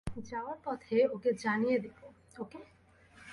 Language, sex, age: Bengali, female, 19-29